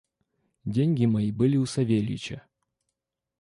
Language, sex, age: Russian, male, 30-39